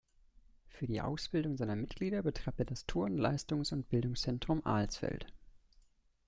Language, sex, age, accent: German, male, 19-29, Deutschland Deutsch